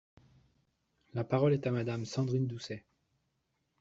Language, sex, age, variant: French, male, 40-49, Français de métropole